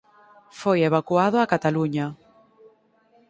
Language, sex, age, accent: Galician, female, 19-29, Oriental (común en zona oriental)